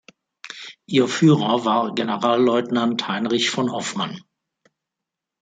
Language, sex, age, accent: German, male, 60-69, Deutschland Deutsch